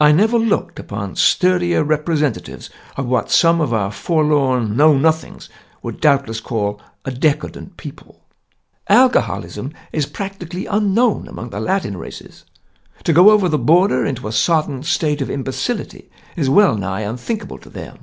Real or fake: real